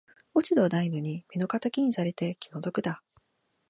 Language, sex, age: Japanese, female, 40-49